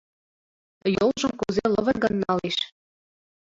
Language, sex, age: Mari, female, 19-29